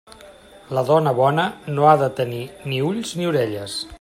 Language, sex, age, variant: Catalan, male, 50-59, Central